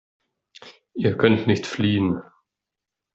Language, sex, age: German, male, 19-29